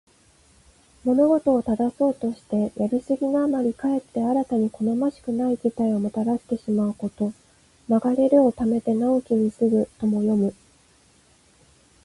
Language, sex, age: Japanese, female, 30-39